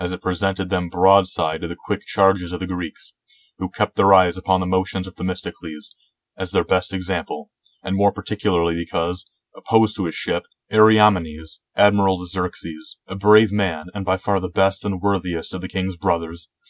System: none